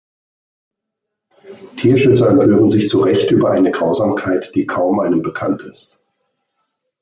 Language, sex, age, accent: German, male, 50-59, Deutschland Deutsch